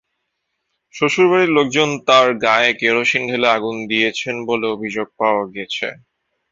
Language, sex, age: Bengali, male, 19-29